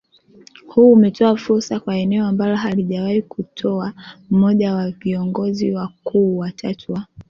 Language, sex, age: Swahili, female, 19-29